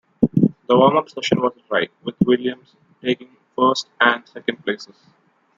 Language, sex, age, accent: English, male, 19-29, India and South Asia (India, Pakistan, Sri Lanka)